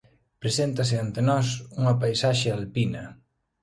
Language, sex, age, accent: Galician, male, 30-39, Normativo (estándar)